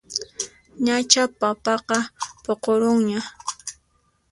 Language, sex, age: Puno Quechua, female, 19-29